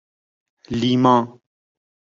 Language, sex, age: Persian, male, 30-39